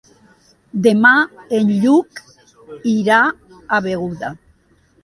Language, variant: Catalan, Central